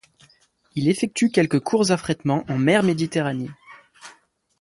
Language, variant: French, Français de métropole